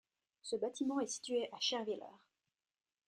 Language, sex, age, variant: French, female, 19-29, Français de métropole